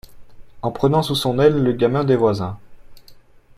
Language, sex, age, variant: French, male, 30-39, Français de métropole